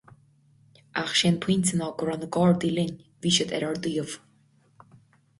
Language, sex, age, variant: Irish, female, 30-39, Gaeilge Chonnacht